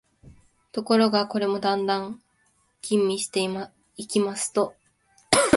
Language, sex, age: Japanese, female, 19-29